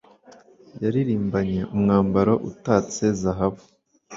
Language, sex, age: Kinyarwanda, male, 19-29